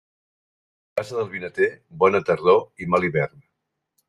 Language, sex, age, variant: Catalan, male, 60-69, Central